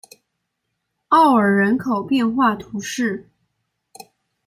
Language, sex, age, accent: Chinese, female, 19-29, 出生地：四川省